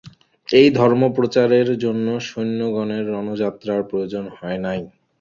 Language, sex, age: Bengali, male, 19-29